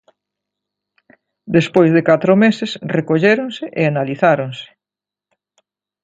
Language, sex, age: Galician, female, 60-69